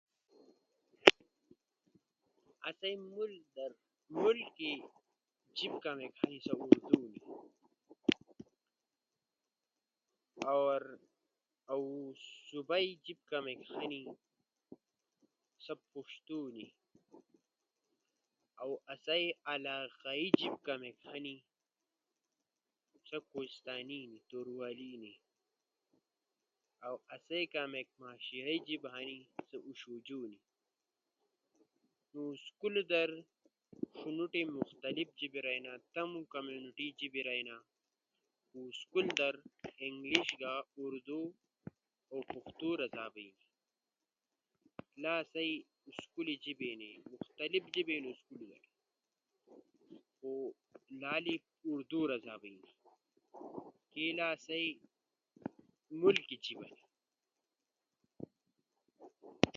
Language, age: Ushojo, under 19